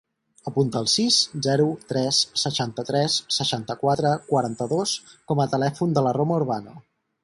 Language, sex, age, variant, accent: Catalan, male, 19-29, Central, central